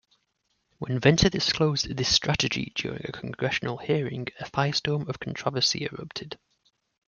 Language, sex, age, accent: English, male, 30-39, England English